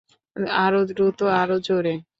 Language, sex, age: Bengali, female, 19-29